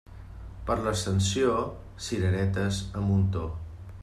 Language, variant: Catalan, Central